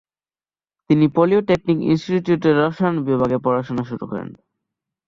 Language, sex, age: Bengali, male, under 19